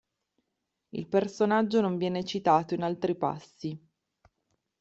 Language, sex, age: Italian, female, 30-39